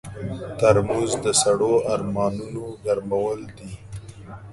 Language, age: Pashto, 30-39